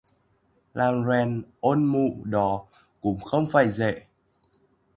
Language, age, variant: Vietnamese, 19-29, Hà Nội